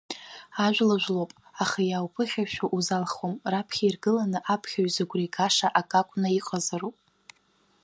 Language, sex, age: Abkhazian, female, under 19